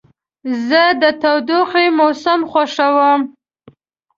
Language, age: Pashto, 19-29